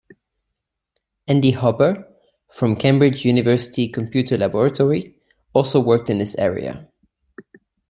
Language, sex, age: English, male, 30-39